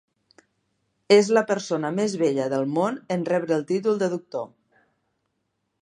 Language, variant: Catalan, Nord-Occidental